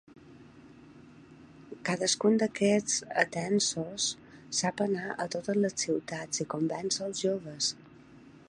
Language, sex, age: Catalan, female, 40-49